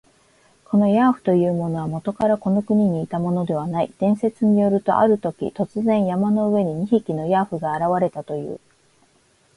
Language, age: Japanese, 30-39